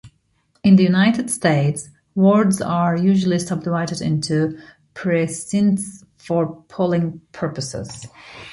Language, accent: English, United States English